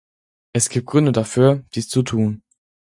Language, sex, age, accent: German, male, under 19, Deutschland Deutsch